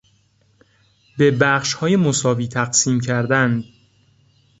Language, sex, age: Persian, male, 19-29